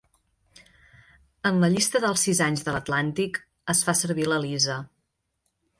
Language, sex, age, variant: Catalan, female, 30-39, Central